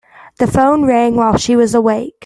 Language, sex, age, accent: English, female, under 19, United States English